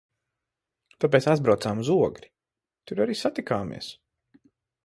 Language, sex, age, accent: Latvian, male, 30-39, Rigas